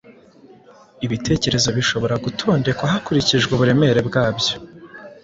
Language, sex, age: Kinyarwanda, male, 19-29